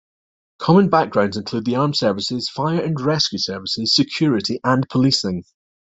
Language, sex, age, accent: English, male, 40-49, Scottish English